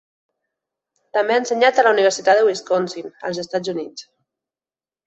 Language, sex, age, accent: Catalan, female, 30-39, valencià